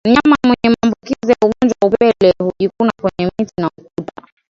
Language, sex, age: Swahili, female, 30-39